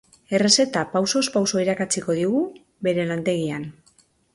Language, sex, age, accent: Basque, female, 40-49, Mendebalekoa (Araba, Bizkaia, Gipuzkoako mendebaleko herri batzuk)